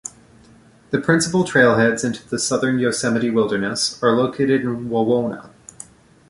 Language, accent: English, United States English